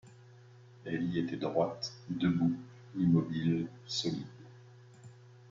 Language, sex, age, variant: French, male, 40-49, Français de métropole